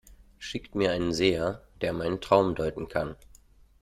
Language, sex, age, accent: German, male, 30-39, Deutschland Deutsch